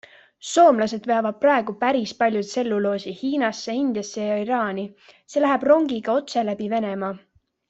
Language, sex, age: Estonian, female, 19-29